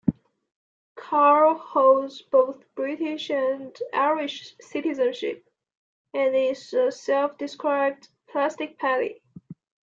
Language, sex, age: English, male, 19-29